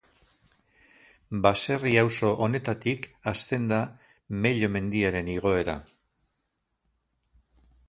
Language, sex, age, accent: Basque, male, 60-69, Erdialdekoa edo Nafarra (Gipuzkoa, Nafarroa)